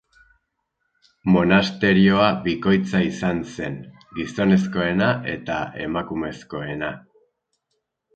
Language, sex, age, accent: Basque, male, 50-59, Erdialdekoa edo Nafarra (Gipuzkoa, Nafarroa)